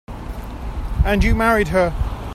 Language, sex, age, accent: English, male, 50-59, England English